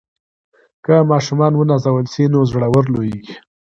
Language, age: Pashto, 19-29